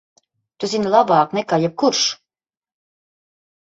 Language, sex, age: Latvian, female, 50-59